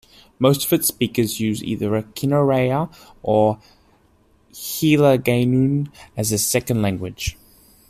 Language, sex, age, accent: English, male, 19-29, Australian English